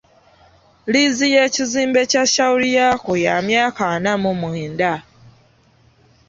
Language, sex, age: Ganda, female, 30-39